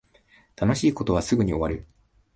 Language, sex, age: Japanese, male, 19-29